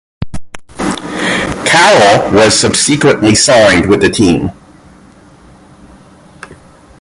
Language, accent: English, United States English